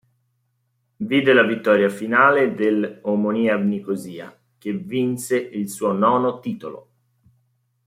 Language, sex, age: Italian, male, 30-39